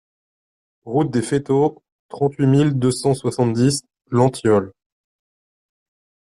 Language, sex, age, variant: French, male, 19-29, Français de métropole